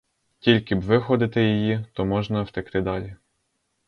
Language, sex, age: Ukrainian, male, 19-29